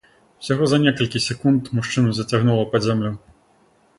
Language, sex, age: Belarusian, male, 19-29